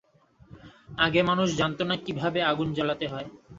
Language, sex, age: Bengali, male, 19-29